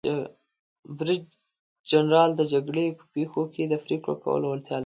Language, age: Pashto, under 19